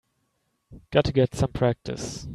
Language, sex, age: English, male, 19-29